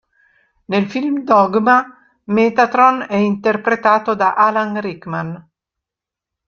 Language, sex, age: Italian, female, 70-79